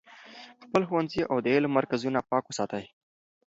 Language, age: Pashto, 19-29